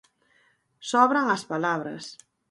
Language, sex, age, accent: Galician, female, 50-59, Atlántico (seseo e gheada)